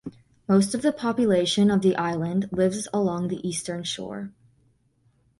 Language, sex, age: English, female, under 19